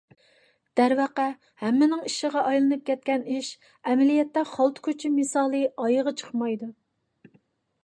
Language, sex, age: Uyghur, female, 40-49